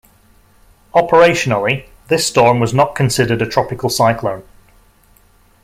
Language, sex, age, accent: English, male, 50-59, England English